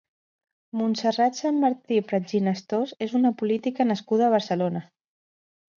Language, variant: Catalan, Central